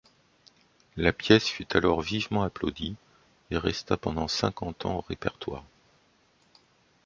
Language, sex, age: French, male, 50-59